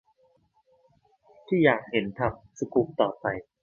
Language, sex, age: Thai, male, 19-29